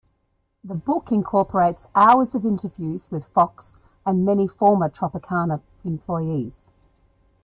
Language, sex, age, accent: English, female, 50-59, Australian English